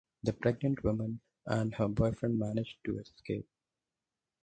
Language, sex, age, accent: English, male, 19-29, India and South Asia (India, Pakistan, Sri Lanka)